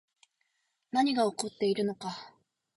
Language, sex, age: Japanese, female, 19-29